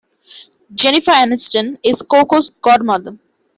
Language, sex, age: English, female, 19-29